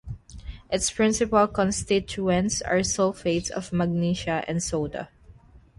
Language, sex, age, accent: English, female, 19-29, United States English; Filipino